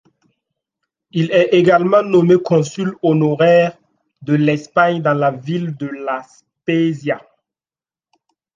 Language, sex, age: French, male, 19-29